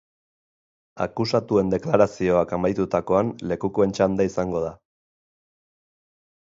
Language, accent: Basque, Erdialdekoa edo Nafarra (Gipuzkoa, Nafarroa)